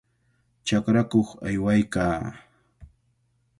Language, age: Cajatambo North Lima Quechua, 19-29